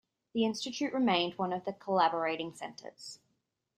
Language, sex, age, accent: English, female, 19-29, Australian English